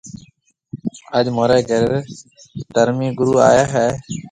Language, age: Marwari (Pakistan), 40-49